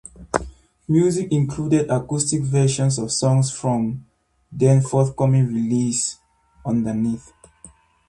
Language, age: English, 19-29